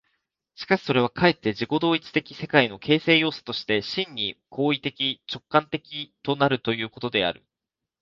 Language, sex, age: Japanese, male, 19-29